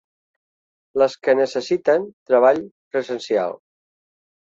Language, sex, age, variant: Catalan, male, 40-49, Central